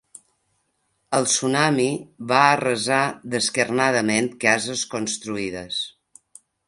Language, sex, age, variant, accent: Catalan, female, 60-69, Balear, mallorquí